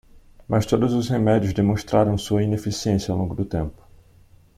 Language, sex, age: Portuguese, male, 19-29